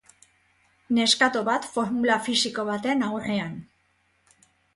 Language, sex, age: Basque, female, 40-49